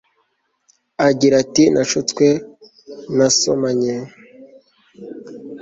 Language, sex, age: Kinyarwanda, male, 19-29